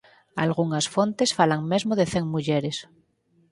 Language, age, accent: Galician, 40-49, Oriental (común en zona oriental)